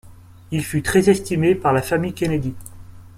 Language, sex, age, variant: French, male, 19-29, Français de métropole